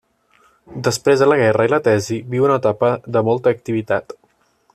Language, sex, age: Catalan, male, 19-29